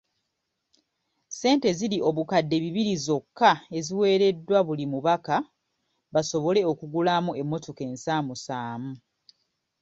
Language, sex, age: Ganda, female, 30-39